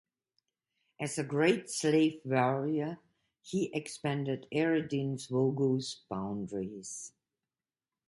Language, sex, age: English, female, 50-59